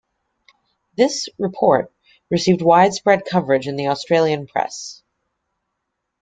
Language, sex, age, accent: English, female, 19-29, United States English